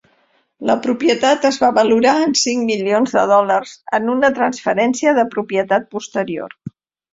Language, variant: Catalan, Central